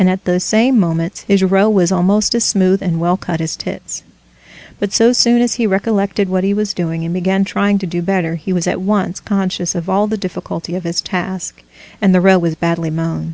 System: none